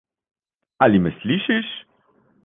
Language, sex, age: Slovenian, male, 40-49